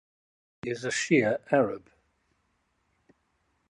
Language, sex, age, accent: English, male, 70-79, England English